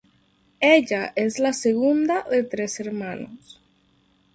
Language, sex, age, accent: Spanish, female, under 19, Caribe: Cuba, Venezuela, Puerto Rico, República Dominicana, Panamá, Colombia caribeña, México caribeño, Costa del golfo de México